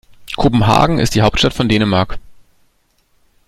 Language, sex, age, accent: German, male, 30-39, Deutschland Deutsch